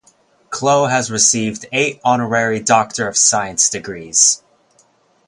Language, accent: English, United States English